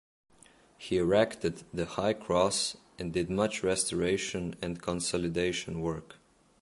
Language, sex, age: English, male, under 19